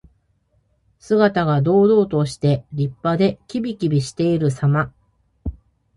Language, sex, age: Japanese, female, 40-49